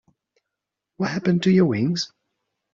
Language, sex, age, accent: English, male, 30-39, England English